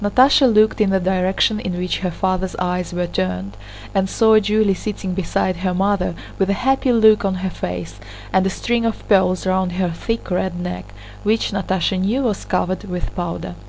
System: none